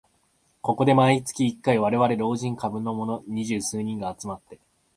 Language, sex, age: Japanese, male, 19-29